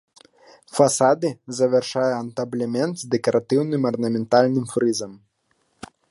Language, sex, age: Belarusian, male, 19-29